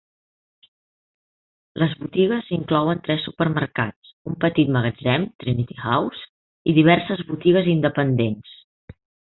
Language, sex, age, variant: Catalan, female, 40-49, Central